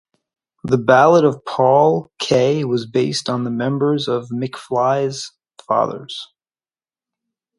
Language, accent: English, United States English